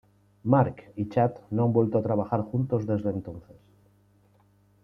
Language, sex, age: Spanish, male, 40-49